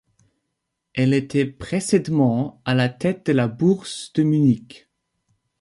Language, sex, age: French, male, 19-29